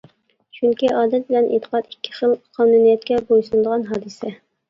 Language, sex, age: Uyghur, female, 19-29